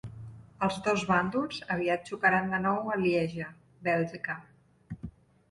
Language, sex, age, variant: Catalan, female, 40-49, Central